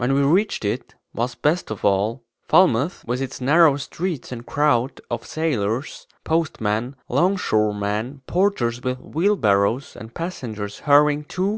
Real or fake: real